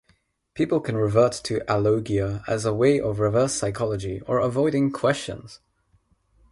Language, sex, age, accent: English, male, 19-29, England English; India and South Asia (India, Pakistan, Sri Lanka)